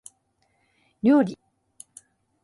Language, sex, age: Japanese, female, 50-59